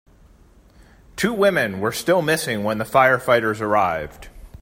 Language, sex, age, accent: English, male, 30-39, United States English